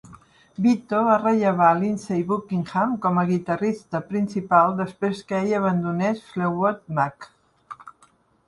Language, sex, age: Catalan, female, 60-69